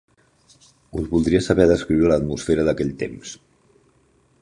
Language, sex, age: Catalan, male, 50-59